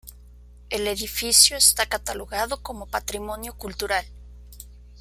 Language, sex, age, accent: Spanish, female, 30-39, México